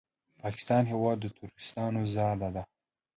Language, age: Pashto, 19-29